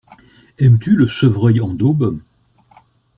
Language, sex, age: French, male, 60-69